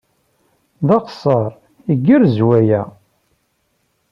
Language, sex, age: Kabyle, male, 40-49